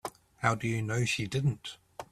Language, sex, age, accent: English, male, 30-39, New Zealand English